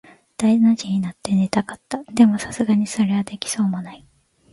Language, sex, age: Japanese, female, 19-29